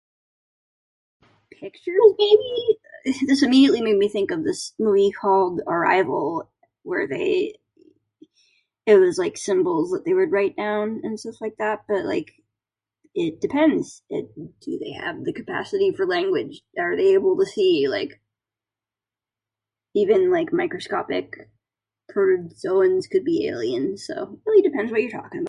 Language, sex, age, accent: English, female, 30-39, United States English